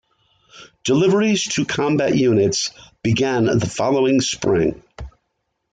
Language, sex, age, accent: English, male, 50-59, United States English